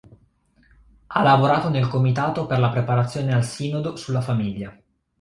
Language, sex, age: Italian, male, 30-39